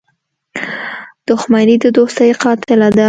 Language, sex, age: Pashto, female, 19-29